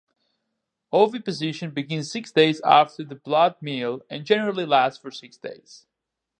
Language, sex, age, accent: English, male, 19-29, United States English